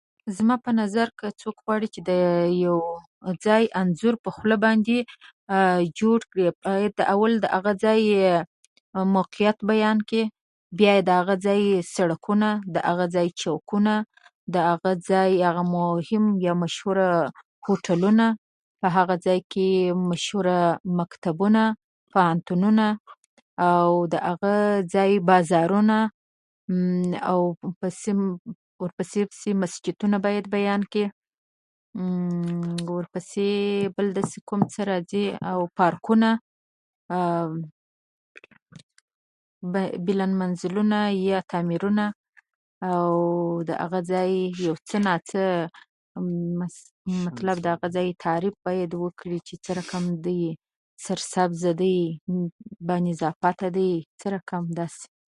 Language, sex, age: Pashto, female, 19-29